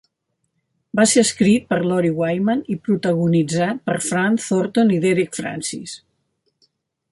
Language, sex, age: Catalan, female, 70-79